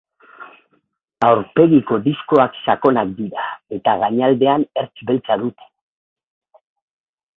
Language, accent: Basque, Mendebalekoa (Araba, Bizkaia, Gipuzkoako mendebaleko herri batzuk)